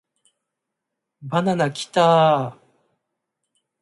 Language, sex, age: Japanese, male, 40-49